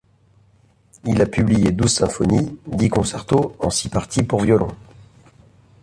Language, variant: French, Français de métropole